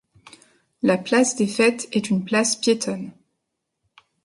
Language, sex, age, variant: French, female, 30-39, Français de métropole